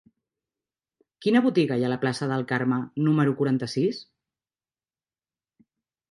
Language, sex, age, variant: Catalan, female, 40-49, Central